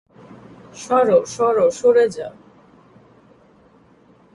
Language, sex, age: Bengali, female, 30-39